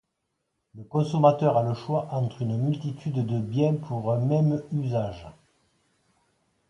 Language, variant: French, Français de métropole